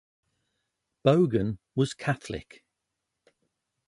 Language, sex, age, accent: English, male, 40-49, England English